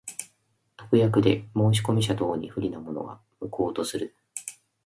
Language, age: Japanese, 19-29